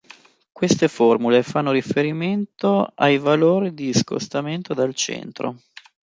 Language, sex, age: Italian, male, 30-39